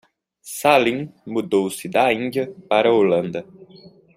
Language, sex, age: Portuguese, male, 19-29